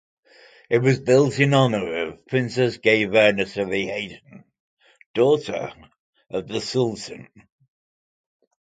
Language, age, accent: English, 30-39, England English